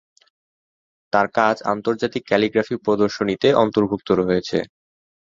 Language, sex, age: Bengali, male, 19-29